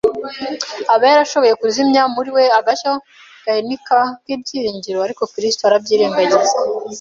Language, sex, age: Kinyarwanda, female, 19-29